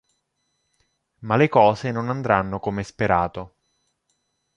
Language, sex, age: Italian, male, 30-39